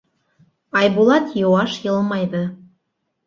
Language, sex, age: Bashkir, female, 30-39